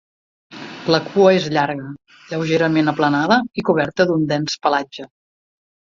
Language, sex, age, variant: Catalan, female, 40-49, Central